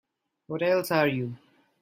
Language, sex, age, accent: English, male, under 19, India and South Asia (India, Pakistan, Sri Lanka)